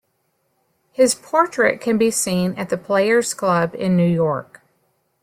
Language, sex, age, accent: English, female, 50-59, United States English